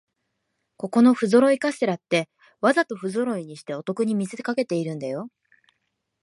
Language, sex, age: Japanese, female, 19-29